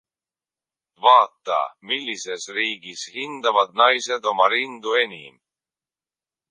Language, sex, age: Estonian, male, 19-29